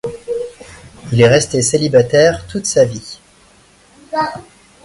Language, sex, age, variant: French, male, 30-39, Français de métropole